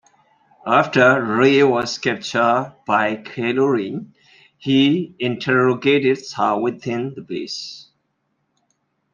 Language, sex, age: English, male, 40-49